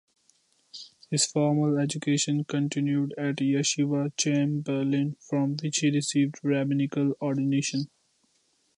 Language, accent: English, India and South Asia (India, Pakistan, Sri Lanka)